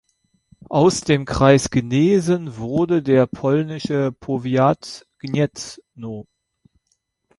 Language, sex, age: German, male, 30-39